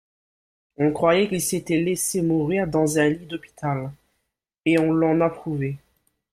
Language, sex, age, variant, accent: French, male, 19-29, Français des départements et régions d'outre-mer, Français de La Réunion